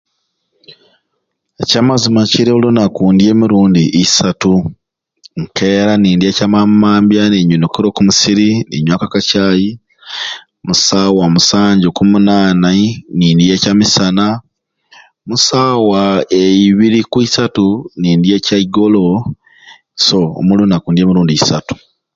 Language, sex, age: Ruuli, male, 30-39